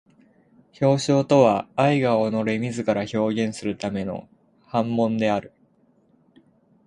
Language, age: Japanese, 19-29